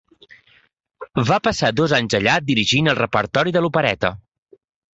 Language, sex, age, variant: Catalan, male, 40-49, Central